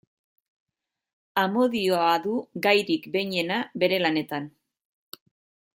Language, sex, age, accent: Basque, female, 40-49, Mendebalekoa (Araba, Bizkaia, Gipuzkoako mendebaleko herri batzuk)